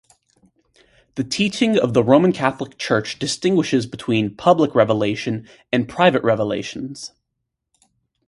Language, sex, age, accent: English, male, 19-29, United States English